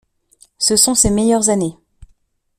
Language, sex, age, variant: French, female, 19-29, Français de métropole